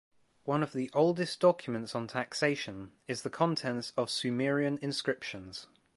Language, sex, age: English, male, 19-29